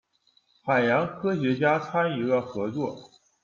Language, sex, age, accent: Chinese, male, 19-29, 出生地：辽宁省